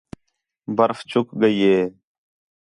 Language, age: Khetrani, 19-29